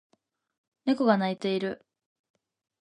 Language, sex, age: Japanese, female, under 19